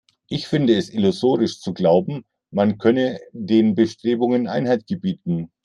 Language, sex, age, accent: German, male, 50-59, Deutschland Deutsch